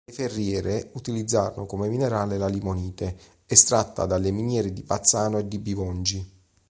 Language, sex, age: Italian, male, 30-39